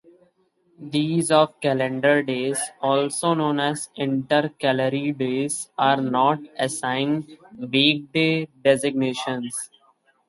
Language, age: English, 19-29